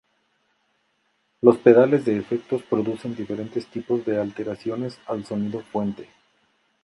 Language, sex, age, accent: Spanish, male, 40-49, México